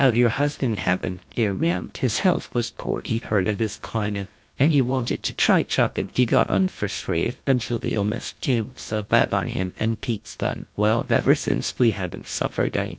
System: TTS, GlowTTS